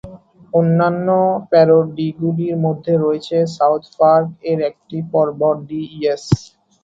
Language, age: Bengali, 19-29